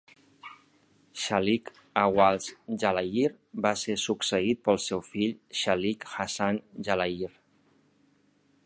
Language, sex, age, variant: Catalan, male, 40-49, Central